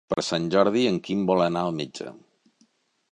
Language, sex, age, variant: Catalan, male, 60-69, Central